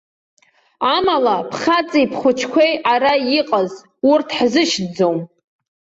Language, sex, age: Abkhazian, female, under 19